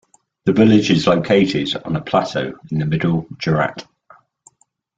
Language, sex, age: English, male, 60-69